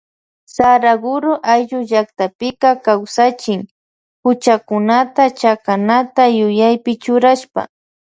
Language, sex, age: Loja Highland Quichua, female, 19-29